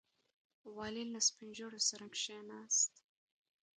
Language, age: Pashto, under 19